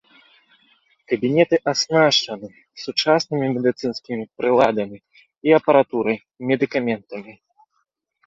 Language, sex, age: Belarusian, male, 19-29